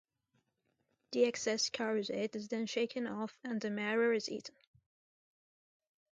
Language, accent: English, United States English